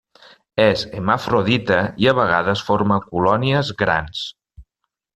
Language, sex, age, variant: Catalan, male, 50-59, Central